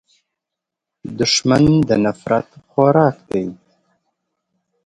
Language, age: Pashto, 30-39